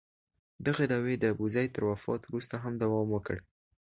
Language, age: Pashto, under 19